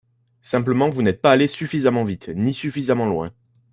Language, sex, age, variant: French, male, 19-29, Français de métropole